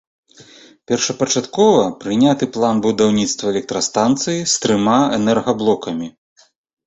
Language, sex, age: Belarusian, male, 40-49